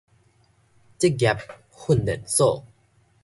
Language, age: Min Nan Chinese, 19-29